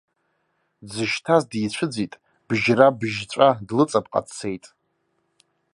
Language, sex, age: Abkhazian, male, 19-29